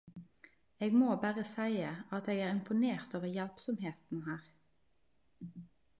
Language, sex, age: Norwegian Nynorsk, female, 30-39